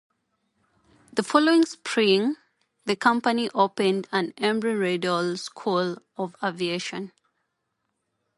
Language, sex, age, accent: English, female, 30-39, Kenyan